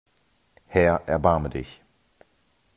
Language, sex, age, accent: German, male, 40-49, Deutschland Deutsch